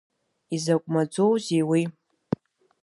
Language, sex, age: Abkhazian, female, under 19